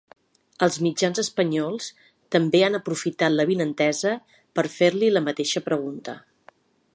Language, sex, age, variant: Catalan, female, 50-59, Central